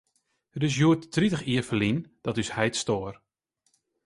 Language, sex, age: Western Frisian, male, 19-29